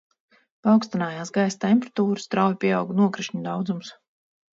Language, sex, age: Latvian, female, 40-49